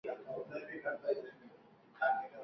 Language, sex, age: Urdu, male, 19-29